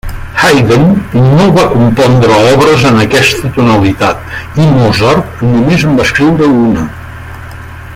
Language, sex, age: Catalan, male, 60-69